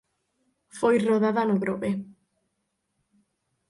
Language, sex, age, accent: Galician, female, 19-29, Normativo (estándar)